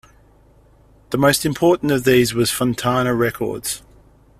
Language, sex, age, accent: English, male, 30-39, Australian English